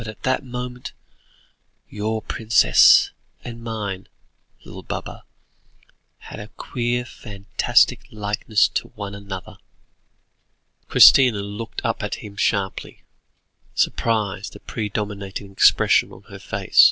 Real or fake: real